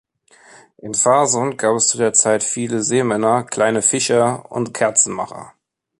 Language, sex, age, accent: German, male, 30-39, Deutschland Deutsch